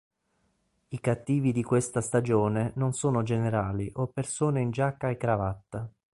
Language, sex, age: Italian, male, 30-39